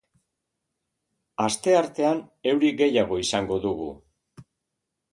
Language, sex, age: Basque, male, 60-69